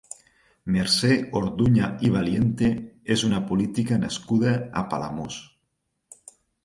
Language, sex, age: Catalan, male, 40-49